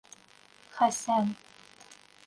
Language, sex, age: Bashkir, female, 19-29